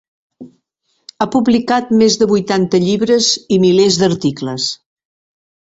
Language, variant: Catalan, Septentrional